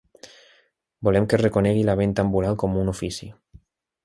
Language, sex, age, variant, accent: Catalan, male, 19-29, Valencià meridional, valencià